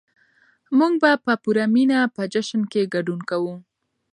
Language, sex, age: Pashto, female, 19-29